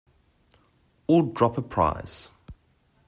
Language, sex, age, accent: English, male, 30-39, Southern African (South Africa, Zimbabwe, Namibia)